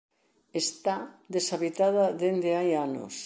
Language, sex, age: Galician, female, 60-69